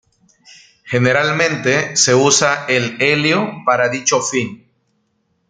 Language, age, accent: Spanish, 40-49, Andino-Pacífico: Colombia, Perú, Ecuador, oeste de Bolivia y Venezuela andina